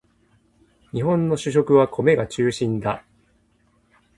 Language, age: Japanese, 50-59